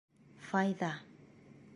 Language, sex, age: Bashkir, female, 30-39